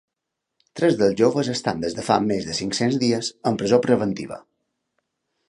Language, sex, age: Catalan, male, 30-39